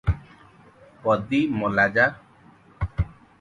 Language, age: Odia, 50-59